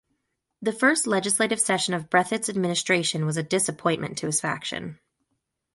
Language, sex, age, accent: English, female, 30-39, United States English